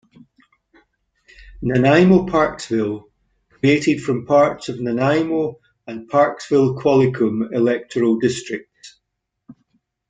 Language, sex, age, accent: English, male, 40-49, Scottish English